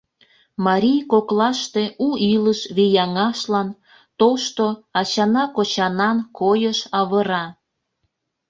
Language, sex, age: Mari, female, 40-49